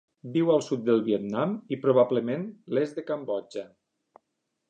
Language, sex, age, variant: Catalan, male, 40-49, Nord-Occidental